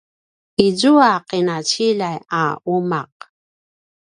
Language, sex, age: Paiwan, female, 50-59